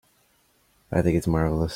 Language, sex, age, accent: English, male, 19-29, United States English